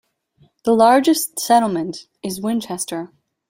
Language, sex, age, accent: English, female, 19-29, United States English